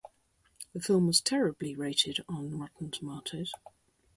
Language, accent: English, England English